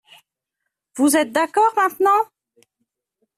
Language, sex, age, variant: French, male, 30-39, Français de métropole